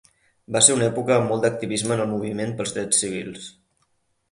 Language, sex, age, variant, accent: Catalan, male, 19-29, Central, Barceloní